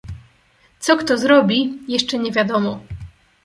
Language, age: Polish, 19-29